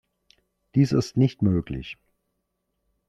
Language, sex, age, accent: German, male, 40-49, Deutschland Deutsch